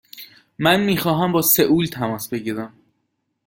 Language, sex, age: Persian, male, 19-29